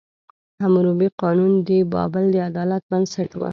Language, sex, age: Pashto, female, 19-29